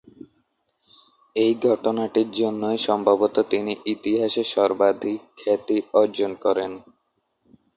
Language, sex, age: Bengali, male, under 19